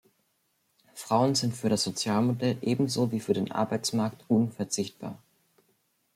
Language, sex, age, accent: German, male, under 19, Deutschland Deutsch